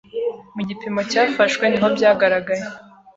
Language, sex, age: Kinyarwanda, female, 19-29